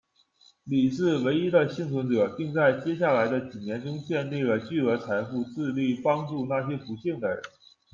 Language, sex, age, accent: Chinese, male, 19-29, 出生地：辽宁省